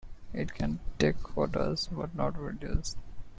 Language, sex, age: English, male, 19-29